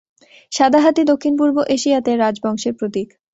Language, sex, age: Bengali, female, 19-29